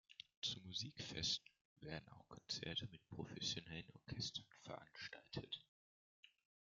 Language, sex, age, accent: German, male, under 19, Deutschland Deutsch